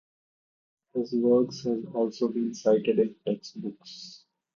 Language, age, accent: English, 19-29, India and South Asia (India, Pakistan, Sri Lanka)